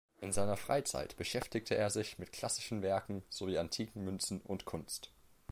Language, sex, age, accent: German, male, under 19, Deutschland Deutsch